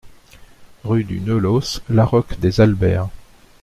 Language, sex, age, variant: French, male, 60-69, Français de métropole